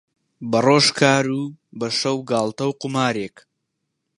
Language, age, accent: Central Kurdish, under 19, سۆرانی